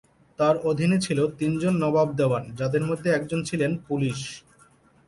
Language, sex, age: Bengali, male, 30-39